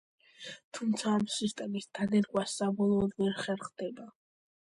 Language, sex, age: Georgian, female, under 19